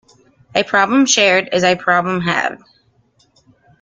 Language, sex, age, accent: English, female, 30-39, United States English